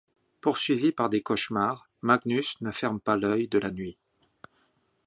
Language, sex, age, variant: French, male, 40-49, Français de métropole